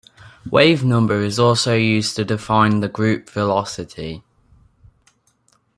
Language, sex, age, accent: English, male, under 19, England English